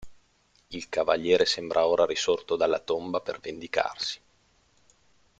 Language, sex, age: Italian, male, 30-39